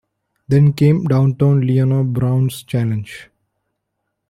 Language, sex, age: English, male, 19-29